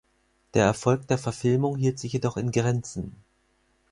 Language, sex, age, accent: German, male, 40-49, Deutschland Deutsch